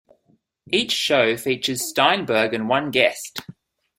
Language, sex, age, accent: English, male, 19-29, Australian English